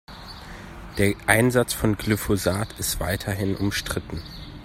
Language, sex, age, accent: German, male, 30-39, Deutschland Deutsch